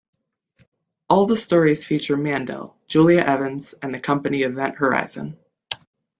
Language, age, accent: English, 19-29, United States English